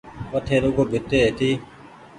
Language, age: Goaria, 19-29